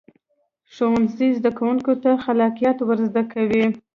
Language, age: Pashto, 19-29